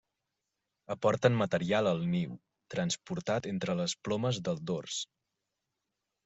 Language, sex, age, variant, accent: Catalan, male, 30-39, Central, central